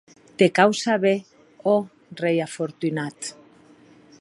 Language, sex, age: Occitan, female, 40-49